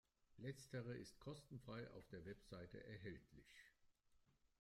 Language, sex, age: German, male, 50-59